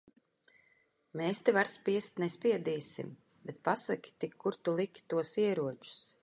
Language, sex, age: Latvian, female, 50-59